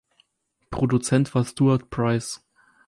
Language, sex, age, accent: German, male, 19-29, Deutschland Deutsch